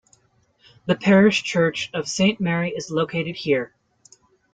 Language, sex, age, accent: English, male, 19-29, United States English